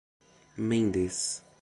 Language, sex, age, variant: Portuguese, male, 19-29, Portuguese (Brasil)